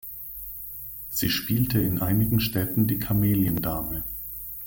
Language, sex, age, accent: German, male, 40-49, Deutschland Deutsch